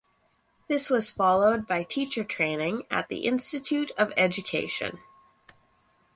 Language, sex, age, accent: English, female, 30-39, Canadian English